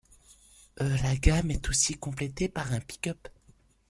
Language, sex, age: French, male, 19-29